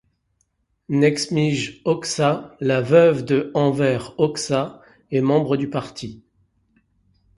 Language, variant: French, Français de métropole